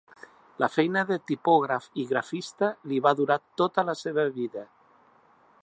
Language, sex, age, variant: Catalan, male, 60-69, Central